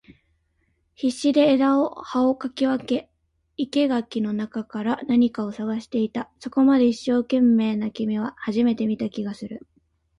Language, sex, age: Japanese, female, 19-29